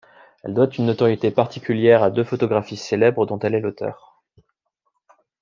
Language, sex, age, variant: French, male, 19-29, Français de métropole